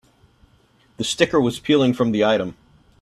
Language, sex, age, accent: English, male, 40-49, United States English